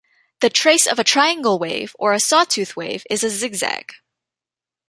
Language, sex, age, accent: English, female, 19-29, United States English